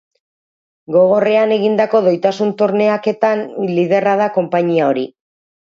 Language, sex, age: Basque, female, 40-49